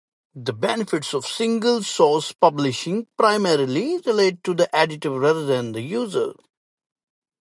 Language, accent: English, India and South Asia (India, Pakistan, Sri Lanka)